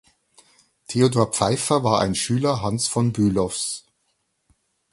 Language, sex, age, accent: German, male, 50-59, Deutschland Deutsch